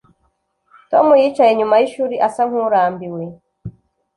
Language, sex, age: Kinyarwanda, female, 19-29